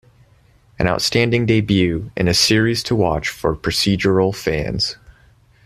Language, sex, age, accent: English, male, 30-39, United States English